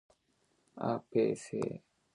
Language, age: Seri, 19-29